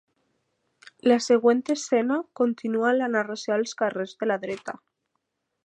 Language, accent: Catalan, valencià